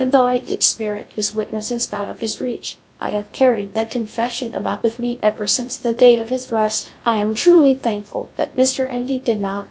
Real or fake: fake